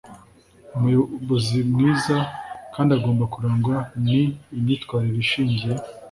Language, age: Kinyarwanda, 19-29